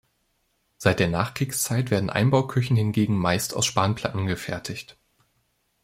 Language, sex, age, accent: German, male, 19-29, Deutschland Deutsch